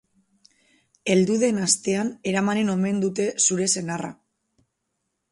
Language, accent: Basque, Mendebalekoa (Araba, Bizkaia, Gipuzkoako mendebaleko herri batzuk)